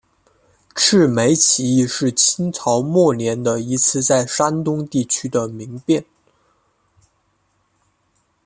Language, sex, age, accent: Chinese, male, 19-29, 出生地：湖北省